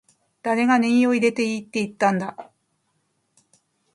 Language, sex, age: Japanese, female, 50-59